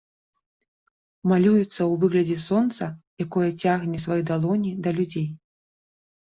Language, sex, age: Belarusian, female, 30-39